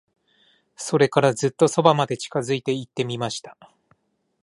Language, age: Japanese, 40-49